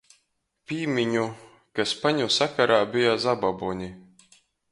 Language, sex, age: Latgalian, male, 19-29